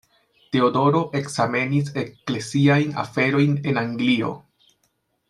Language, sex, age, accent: Esperanto, male, 19-29, Internacia